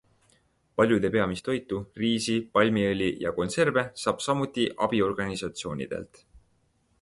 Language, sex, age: Estonian, male, 19-29